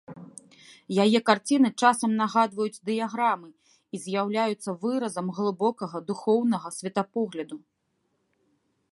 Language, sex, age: Belarusian, female, 30-39